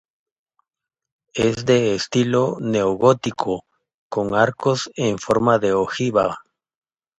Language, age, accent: Spanish, 50-59, América central